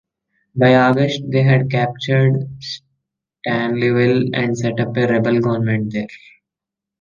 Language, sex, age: English, male, under 19